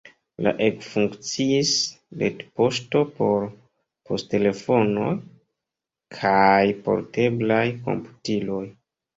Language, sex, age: Esperanto, male, 30-39